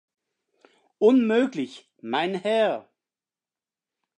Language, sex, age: German, male, 50-59